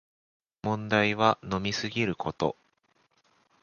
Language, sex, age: Japanese, male, 19-29